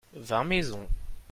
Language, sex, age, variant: French, male, under 19, Français de métropole